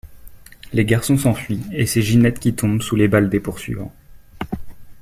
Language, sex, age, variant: French, male, 19-29, Français de métropole